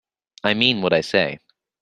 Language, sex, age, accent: English, male, under 19, United States English